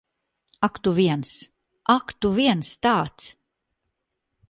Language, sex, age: Latvian, female, 60-69